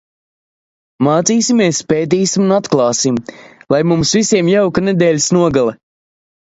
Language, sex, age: Latvian, male, 19-29